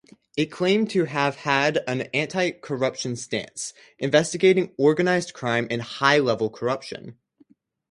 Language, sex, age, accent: English, male, under 19, United States English